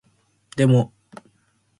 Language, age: Japanese, 19-29